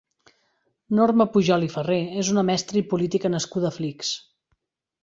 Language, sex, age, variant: Catalan, female, 30-39, Central